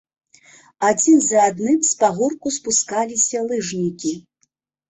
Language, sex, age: Belarusian, female, 50-59